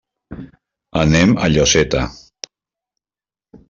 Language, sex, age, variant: Catalan, male, 50-59, Central